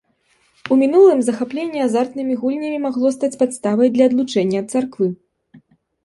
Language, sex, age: Belarusian, female, 19-29